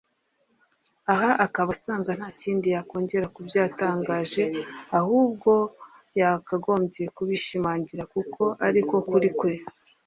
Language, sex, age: Kinyarwanda, female, 19-29